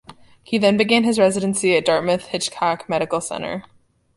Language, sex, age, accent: English, female, under 19, United States English